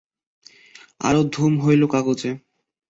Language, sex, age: Bengali, male, 19-29